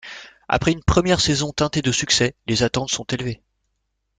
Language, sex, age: French, male, 40-49